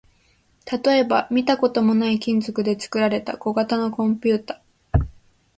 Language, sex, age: Japanese, female, under 19